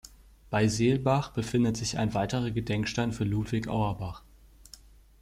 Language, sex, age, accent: German, male, under 19, Deutschland Deutsch